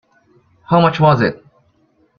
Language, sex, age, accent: English, male, under 19, Filipino